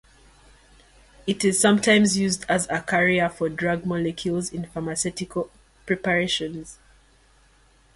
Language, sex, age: English, female, 19-29